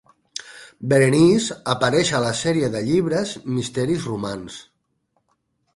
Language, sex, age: Catalan, male, 50-59